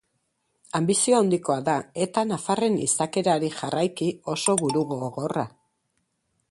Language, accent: Basque, Mendebalekoa (Araba, Bizkaia, Gipuzkoako mendebaleko herri batzuk)